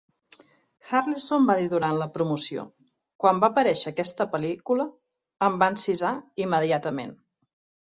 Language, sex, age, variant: Catalan, female, 30-39, Central